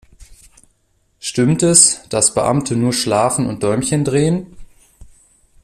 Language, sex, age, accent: German, male, 19-29, Deutschland Deutsch